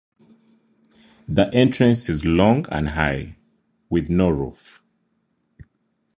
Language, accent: English, Ugandan english